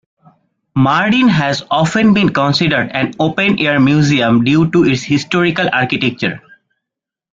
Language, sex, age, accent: English, male, 19-29, India and South Asia (India, Pakistan, Sri Lanka)